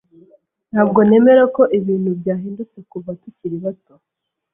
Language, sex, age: Kinyarwanda, female, 19-29